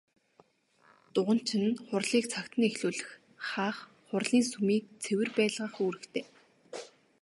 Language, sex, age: Mongolian, female, 19-29